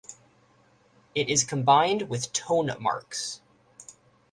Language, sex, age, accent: English, male, 30-39, United States English